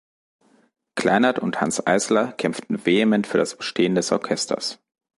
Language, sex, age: German, male, 40-49